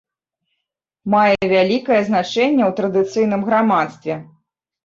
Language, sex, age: Belarusian, female, 30-39